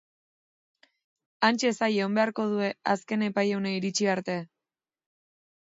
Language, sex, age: Basque, female, 30-39